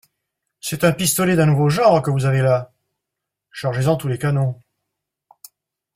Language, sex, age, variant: French, male, 50-59, Français de métropole